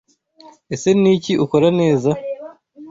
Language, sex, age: Kinyarwanda, male, 19-29